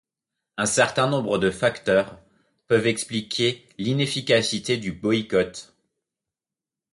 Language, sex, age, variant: French, male, 19-29, Français de métropole